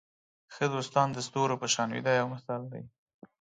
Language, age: Pashto, 19-29